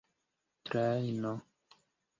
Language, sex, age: Esperanto, male, 19-29